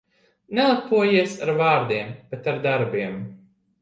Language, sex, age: Latvian, male, 30-39